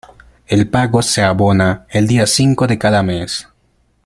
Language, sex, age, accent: Spanish, male, 19-29, Andino-Pacífico: Colombia, Perú, Ecuador, oeste de Bolivia y Venezuela andina